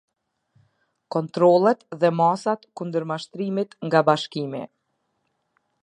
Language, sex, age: Albanian, female, 30-39